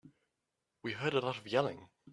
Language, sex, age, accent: English, male, 19-29, Southern African (South Africa, Zimbabwe, Namibia)